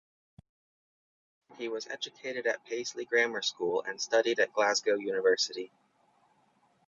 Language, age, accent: English, 19-29, United States English